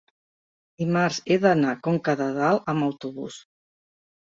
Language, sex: Catalan, female